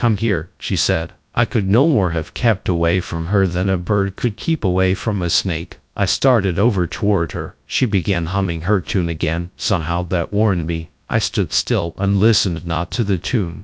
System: TTS, GradTTS